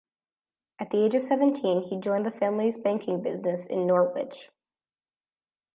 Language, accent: English, United States English